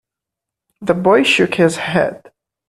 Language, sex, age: English, male, 19-29